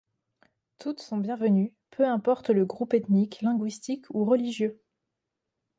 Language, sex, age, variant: French, female, 19-29, Français de métropole